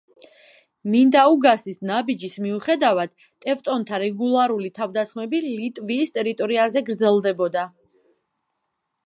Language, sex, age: Georgian, female, 19-29